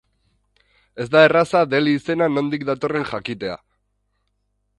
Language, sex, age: Basque, male, 30-39